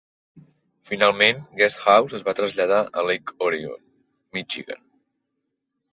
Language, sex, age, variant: Catalan, male, 30-39, Central